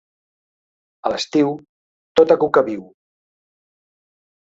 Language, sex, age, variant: Catalan, male, 60-69, Central